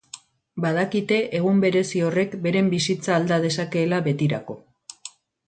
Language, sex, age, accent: Basque, female, 50-59, Erdialdekoa edo Nafarra (Gipuzkoa, Nafarroa)